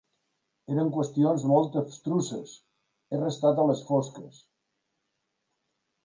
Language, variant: Catalan, Balear